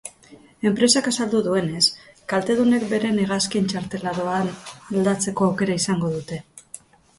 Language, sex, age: Basque, female, 50-59